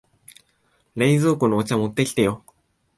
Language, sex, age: Japanese, male, 19-29